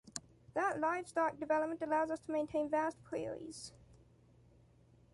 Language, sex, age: English, male, under 19